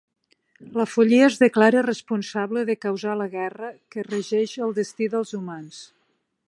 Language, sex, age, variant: Catalan, female, 50-59, Nord-Occidental